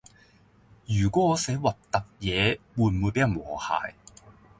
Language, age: Cantonese, 30-39